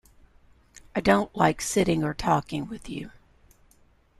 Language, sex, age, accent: English, female, 60-69, United States English